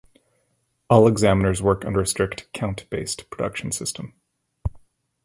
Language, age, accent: English, 30-39, Canadian English